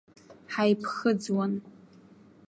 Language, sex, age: Abkhazian, female, 19-29